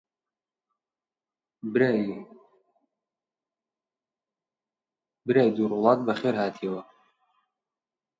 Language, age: Central Kurdish, 19-29